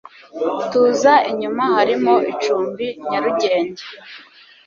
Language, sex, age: Kinyarwanda, female, 30-39